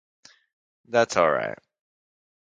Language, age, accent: English, 19-29, United States English